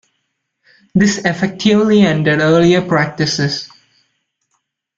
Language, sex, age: English, male, under 19